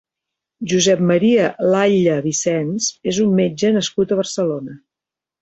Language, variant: Catalan, Central